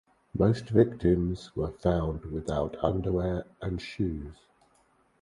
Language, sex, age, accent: English, male, 60-69, England English